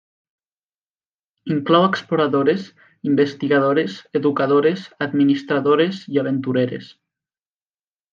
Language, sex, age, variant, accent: Catalan, male, under 19, Nord-Occidental, Tortosí